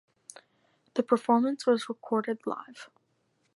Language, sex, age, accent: English, female, under 19, United States English